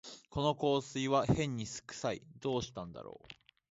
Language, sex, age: Japanese, male, under 19